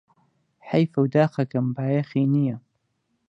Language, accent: Central Kurdish, سۆرانی